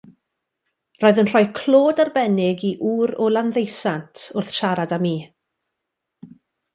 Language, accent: Welsh, Y Deyrnas Unedig Cymraeg